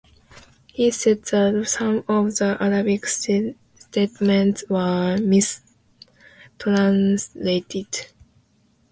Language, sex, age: English, female, 19-29